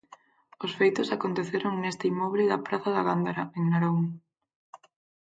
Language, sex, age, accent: Galician, female, 19-29, Normativo (estándar)